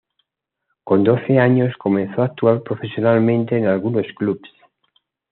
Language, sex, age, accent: Spanish, male, 50-59, España: Centro-Sur peninsular (Madrid, Toledo, Castilla-La Mancha)